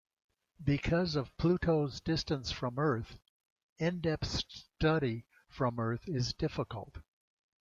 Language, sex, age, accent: English, male, 80-89, United States English